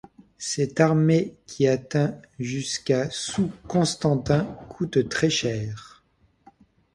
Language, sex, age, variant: French, male, 50-59, Français de métropole